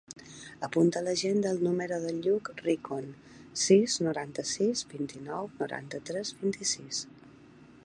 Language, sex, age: Catalan, female, 40-49